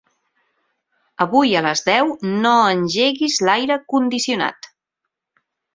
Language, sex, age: Catalan, female, 40-49